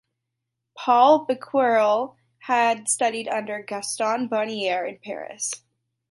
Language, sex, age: English, female, under 19